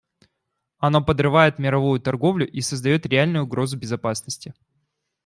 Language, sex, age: Russian, male, 19-29